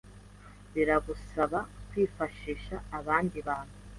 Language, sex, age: Kinyarwanda, female, 19-29